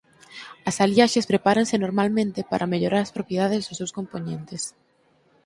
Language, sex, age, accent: Galician, female, under 19, Normativo (estándar)